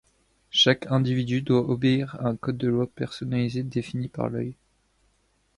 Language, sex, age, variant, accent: French, male, 19-29, Français de métropole, Parisien